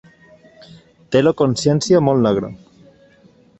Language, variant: Catalan, Balear